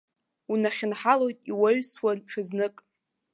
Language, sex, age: Abkhazian, female, 19-29